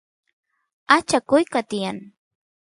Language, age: Santiago del Estero Quichua, 30-39